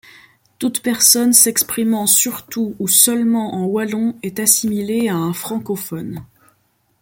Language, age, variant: French, 19-29, Français de métropole